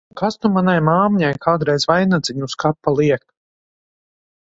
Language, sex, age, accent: Latvian, female, 30-39, nav